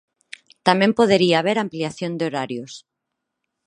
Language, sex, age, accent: Galician, female, 40-49, Normativo (estándar); Neofalante